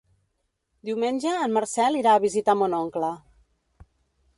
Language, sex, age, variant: Catalan, female, 50-59, Central